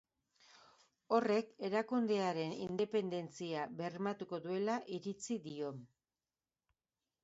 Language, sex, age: Basque, female, 50-59